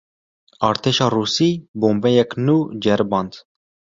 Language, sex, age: Kurdish, male, 19-29